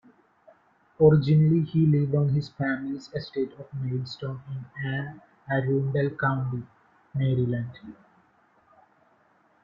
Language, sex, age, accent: English, male, 19-29, India and South Asia (India, Pakistan, Sri Lanka)